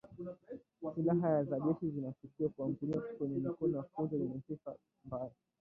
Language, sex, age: Swahili, male, 19-29